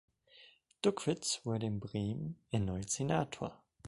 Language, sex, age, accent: German, male, 19-29, Deutschland Deutsch